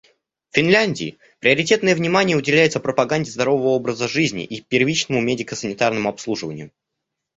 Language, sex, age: Russian, male, under 19